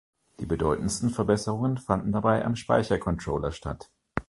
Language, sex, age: German, male, 40-49